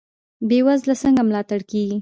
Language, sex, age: Pashto, female, 19-29